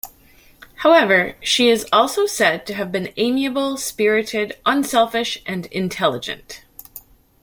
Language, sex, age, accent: English, female, 40-49, United States English